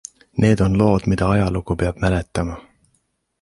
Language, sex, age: Estonian, male, 19-29